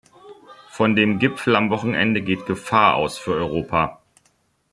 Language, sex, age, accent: German, male, 40-49, Deutschland Deutsch